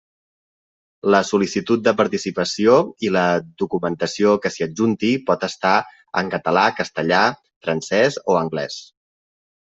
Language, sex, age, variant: Catalan, male, 30-39, Central